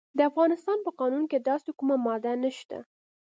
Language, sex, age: Pashto, female, 19-29